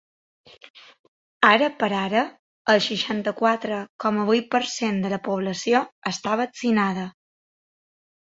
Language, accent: Catalan, mallorquí